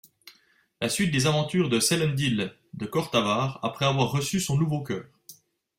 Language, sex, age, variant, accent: French, male, 30-39, Français d'Europe, Français de Suisse